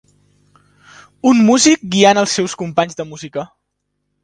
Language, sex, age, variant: Catalan, male, 19-29, Central